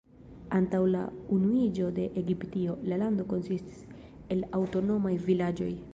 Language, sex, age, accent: Esperanto, female, under 19, Internacia